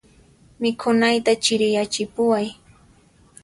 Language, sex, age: Puno Quechua, female, 19-29